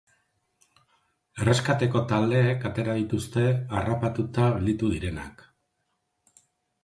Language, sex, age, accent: Basque, male, 50-59, Erdialdekoa edo Nafarra (Gipuzkoa, Nafarroa)